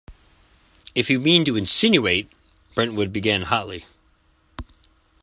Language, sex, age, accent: English, male, 40-49, United States English